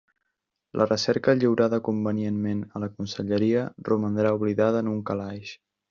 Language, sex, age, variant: Catalan, male, 19-29, Central